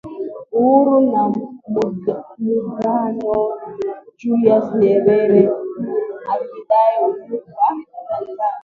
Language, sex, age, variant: Swahili, female, 19-29, Kiswahili cha Bara ya Kenya